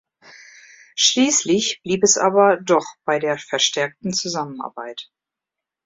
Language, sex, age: German, female, 50-59